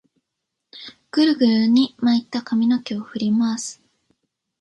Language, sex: Japanese, female